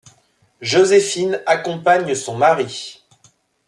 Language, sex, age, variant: French, male, 30-39, Français de métropole